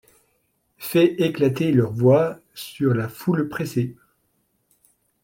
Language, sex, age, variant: French, male, 40-49, Français de métropole